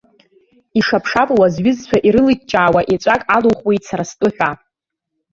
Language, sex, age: Abkhazian, female, under 19